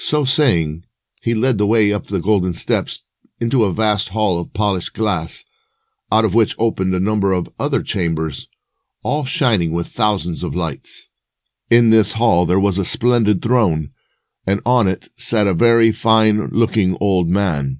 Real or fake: real